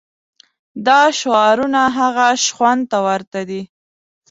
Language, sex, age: Pashto, female, 19-29